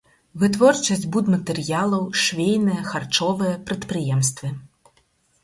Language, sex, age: Belarusian, female, 30-39